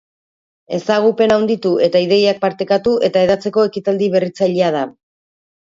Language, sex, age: Basque, female, 40-49